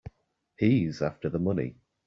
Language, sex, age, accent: English, male, 30-39, England English